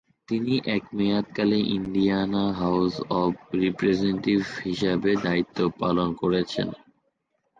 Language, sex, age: Bengali, male, 19-29